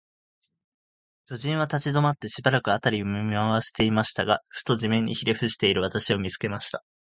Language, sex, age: Japanese, male, 19-29